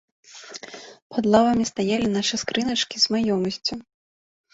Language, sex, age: Belarusian, female, 30-39